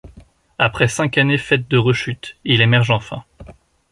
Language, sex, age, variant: French, male, 19-29, Français de métropole